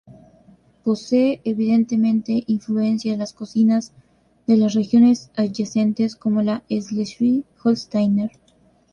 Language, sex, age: Spanish, female, 19-29